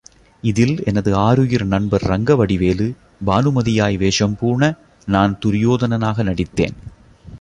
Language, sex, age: Tamil, male, 30-39